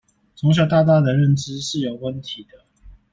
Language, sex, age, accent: Chinese, male, 19-29, 出生地：臺北市